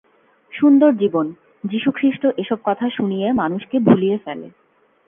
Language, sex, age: Bengali, female, 19-29